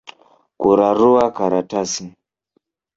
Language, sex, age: Swahili, male, 19-29